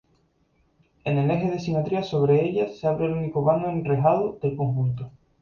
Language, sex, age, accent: Spanish, male, 19-29, España: Islas Canarias